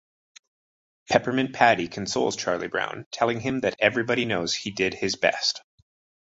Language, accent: English, Canadian English